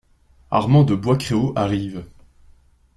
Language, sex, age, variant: French, male, 19-29, Français de métropole